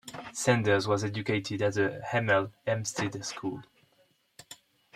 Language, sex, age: English, male, 19-29